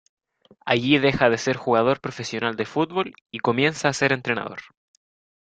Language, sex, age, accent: Spanish, male, under 19, Chileno: Chile, Cuyo